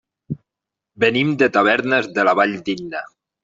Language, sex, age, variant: Catalan, male, 40-49, Central